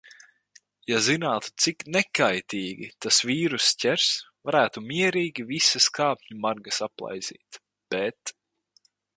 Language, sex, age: Latvian, male, 19-29